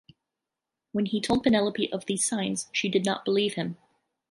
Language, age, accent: English, 30-39, United States English